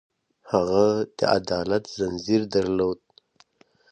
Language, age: Pashto, 19-29